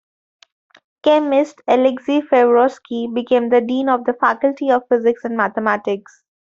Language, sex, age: English, female, 19-29